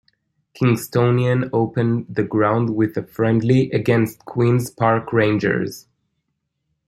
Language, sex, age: English, male, 19-29